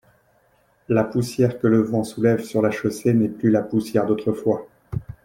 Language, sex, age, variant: French, male, 30-39, Français de métropole